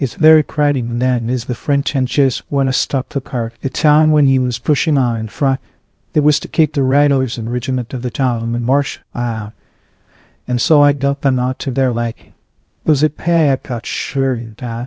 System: TTS, VITS